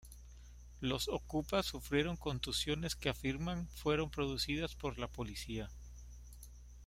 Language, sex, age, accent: Spanish, male, 30-39, México